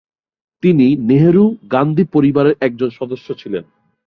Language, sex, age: Bengali, male, 19-29